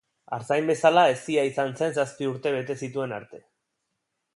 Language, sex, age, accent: Basque, male, 30-39, Erdialdekoa edo Nafarra (Gipuzkoa, Nafarroa)